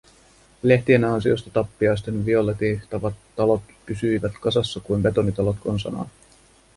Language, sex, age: Finnish, male, 30-39